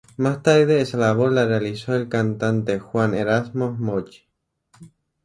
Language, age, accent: Spanish, 19-29, España: Islas Canarias